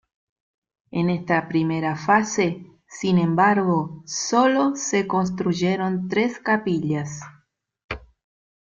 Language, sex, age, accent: Spanish, female, 40-49, Rioplatense: Argentina, Uruguay, este de Bolivia, Paraguay